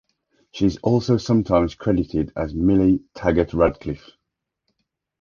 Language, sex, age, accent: English, male, 30-39, England English